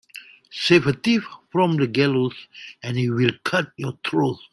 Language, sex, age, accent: English, male, 50-59, Malaysian English